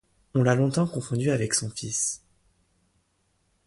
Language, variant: French, Français de métropole